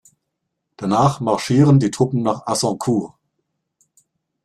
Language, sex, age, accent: German, male, 40-49, Deutschland Deutsch